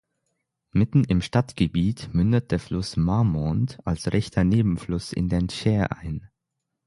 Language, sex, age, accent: German, male, 19-29, Deutschland Deutsch; Schweizerdeutsch